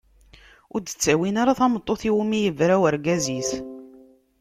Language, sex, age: Kabyle, female, 30-39